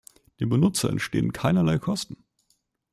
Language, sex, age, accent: German, male, 19-29, Deutschland Deutsch